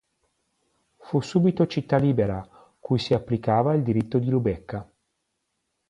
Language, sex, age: Italian, male, 50-59